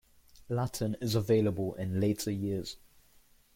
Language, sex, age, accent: English, male, under 19, England English